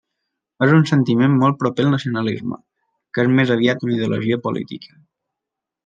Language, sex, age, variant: Catalan, male, 19-29, Balear